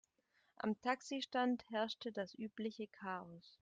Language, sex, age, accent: German, female, 30-39, Deutschland Deutsch